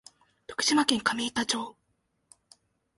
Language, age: Japanese, 19-29